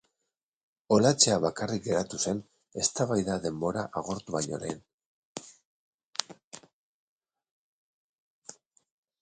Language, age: Basque, 40-49